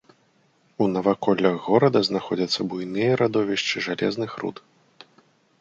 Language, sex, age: Belarusian, male, 30-39